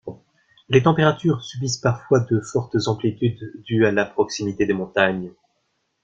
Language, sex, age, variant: French, male, 19-29, Français de métropole